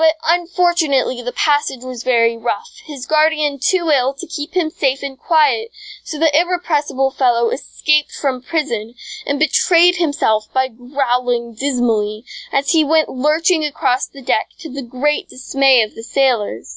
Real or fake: real